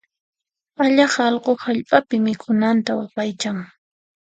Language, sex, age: Puno Quechua, female, 19-29